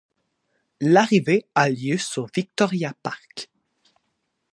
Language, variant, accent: French, Français d'Amérique du Nord, Français du Canada